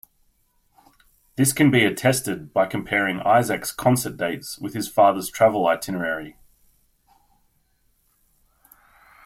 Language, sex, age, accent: English, male, 30-39, Australian English